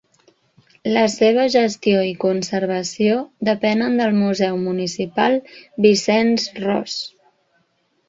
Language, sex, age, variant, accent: Catalan, female, 19-29, Central, central